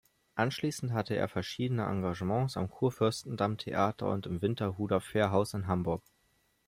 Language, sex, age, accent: German, male, 19-29, Deutschland Deutsch